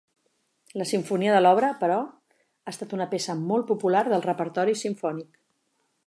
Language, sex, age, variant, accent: Catalan, female, 40-49, Central, central; Oriental